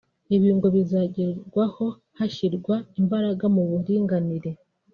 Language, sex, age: Kinyarwanda, female, 19-29